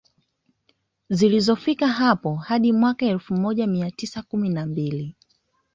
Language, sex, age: Swahili, female, 19-29